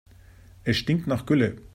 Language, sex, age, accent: German, male, 50-59, Deutschland Deutsch